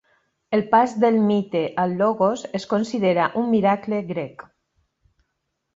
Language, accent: Catalan, valencià